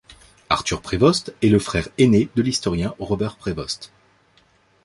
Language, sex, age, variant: French, male, 19-29, Français de métropole